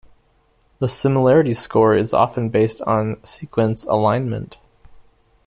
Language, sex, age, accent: English, male, 30-39, United States English